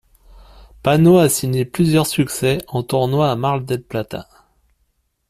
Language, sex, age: French, male, 40-49